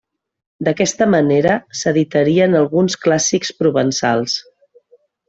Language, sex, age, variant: Catalan, female, 40-49, Central